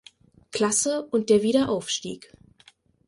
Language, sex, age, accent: German, female, 19-29, Deutschland Deutsch